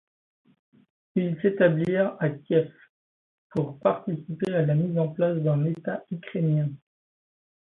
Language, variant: French, Français de métropole